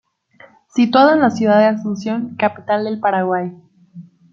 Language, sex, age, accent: Spanish, female, 19-29, México